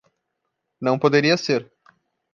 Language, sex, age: Portuguese, male, 30-39